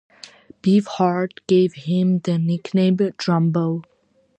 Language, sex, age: English, female, under 19